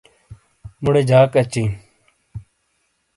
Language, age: Shina, 30-39